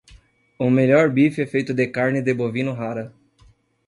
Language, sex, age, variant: Portuguese, male, 40-49, Portuguese (Brasil)